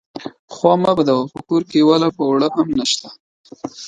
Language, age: Pashto, 19-29